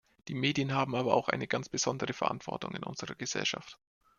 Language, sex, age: German, male, 19-29